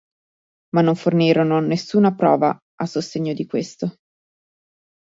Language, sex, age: Italian, female, 30-39